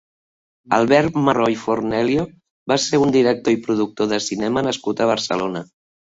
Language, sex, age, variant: Catalan, female, 50-59, Septentrional